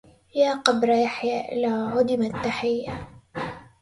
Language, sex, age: Arabic, female, 19-29